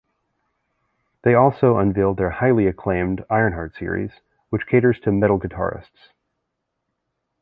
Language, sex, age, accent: English, male, 30-39, United States English